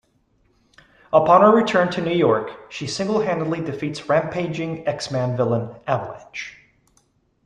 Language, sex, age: English, male, 30-39